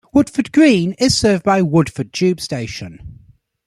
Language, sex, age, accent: English, male, 19-29, England English